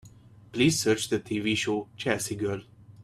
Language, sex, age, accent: English, male, 19-29, England English